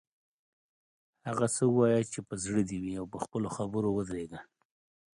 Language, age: Pashto, 30-39